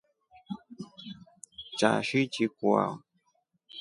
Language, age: Rombo, 19-29